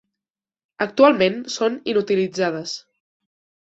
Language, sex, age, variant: Catalan, female, 19-29, Central